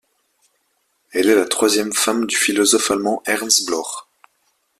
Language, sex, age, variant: French, male, 19-29, Français de métropole